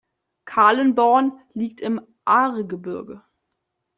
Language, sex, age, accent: German, female, 19-29, Deutschland Deutsch